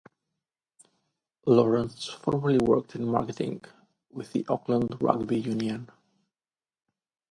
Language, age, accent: English, 30-39, Eastern European